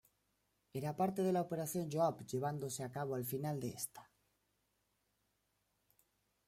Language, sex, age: Spanish, male, 19-29